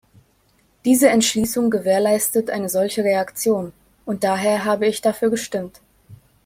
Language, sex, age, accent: German, female, 19-29, Deutschland Deutsch